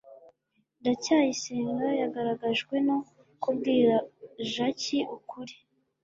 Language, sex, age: Kinyarwanda, female, 19-29